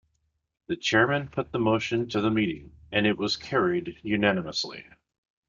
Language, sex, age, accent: English, male, 19-29, United States English